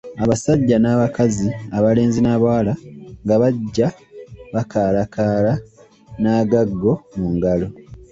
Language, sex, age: Ganda, male, 19-29